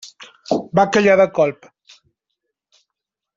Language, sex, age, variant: Catalan, male, 30-39, Central